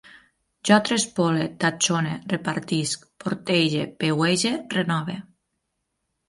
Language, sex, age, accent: Catalan, female, 30-39, Ebrenc